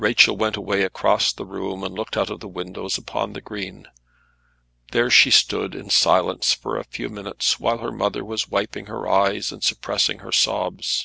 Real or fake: real